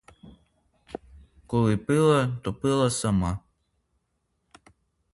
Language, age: Ukrainian, under 19